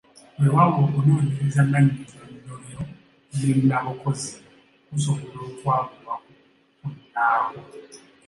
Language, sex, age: Ganda, male, 19-29